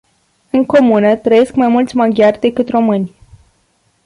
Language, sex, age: Romanian, female, 19-29